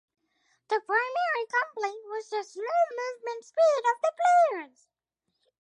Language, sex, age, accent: English, male, under 19, United States English